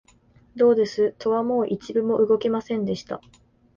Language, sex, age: Japanese, female, 19-29